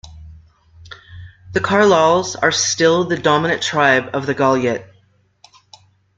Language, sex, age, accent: English, female, 50-59, United States English